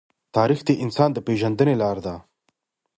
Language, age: Pashto, 19-29